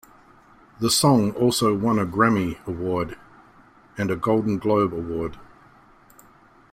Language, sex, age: English, male, 50-59